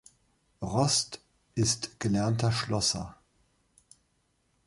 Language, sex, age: German, male, 40-49